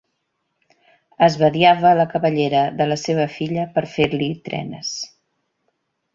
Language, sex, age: Catalan, female, 60-69